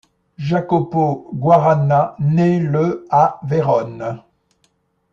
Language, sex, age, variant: French, male, 70-79, Français de métropole